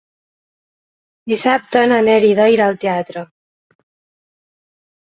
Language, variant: Catalan, Central